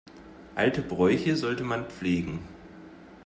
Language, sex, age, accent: German, male, 19-29, Deutschland Deutsch